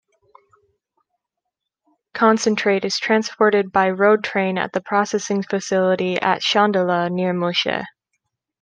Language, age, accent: English, 19-29, United States English